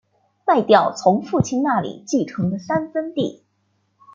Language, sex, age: Chinese, female, 19-29